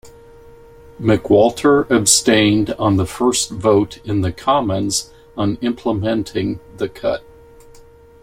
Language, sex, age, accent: English, male, 60-69, United States English